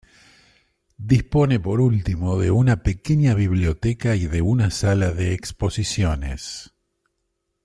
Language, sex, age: Spanish, male, 50-59